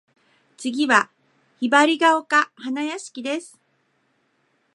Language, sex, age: Japanese, female, 50-59